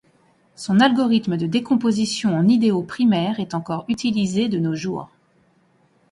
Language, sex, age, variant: French, female, 40-49, Français de métropole